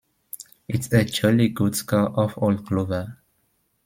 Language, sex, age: English, male, 19-29